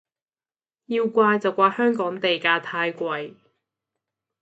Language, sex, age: Cantonese, female, 19-29